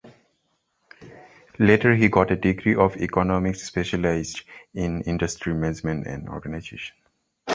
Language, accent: English, India and South Asia (India, Pakistan, Sri Lanka)